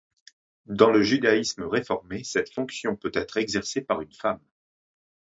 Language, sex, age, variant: French, male, 50-59, Français de métropole